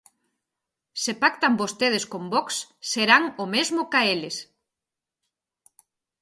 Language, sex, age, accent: Galician, female, 30-39, Central (gheada)